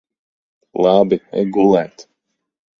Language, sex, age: Latvian, male, 30-39